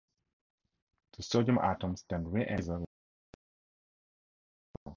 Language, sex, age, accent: English, male, 30-39, Southern African (South Africa, Zimbabwe, Namibia)